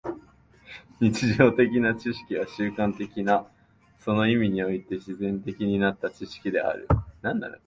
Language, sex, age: Japanese, male, 19-29